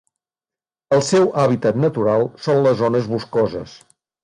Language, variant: Catalan, Nord-Occidental